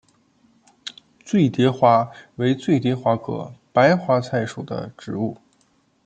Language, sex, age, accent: Chinese, male, 30-39, 出生地：黑龙江省